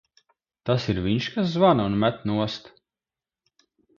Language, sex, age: Latvian, male, 30-39